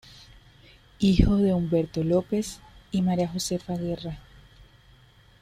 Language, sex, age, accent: Spanish, female, 19-29, Andino-Pacífico: Colombia, Perú, Ecuador, oeste de Bolivia y Venezuela andina